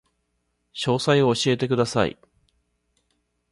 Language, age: Japanese, 40-49